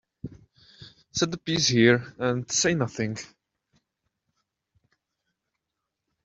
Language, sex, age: English, male, 30-39